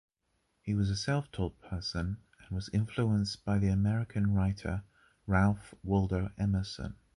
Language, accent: English, England English